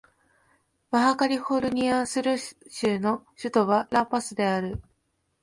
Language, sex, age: Japanese, female, 19-29